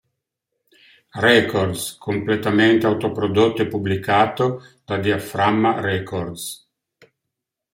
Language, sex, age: Italian, male, 60-69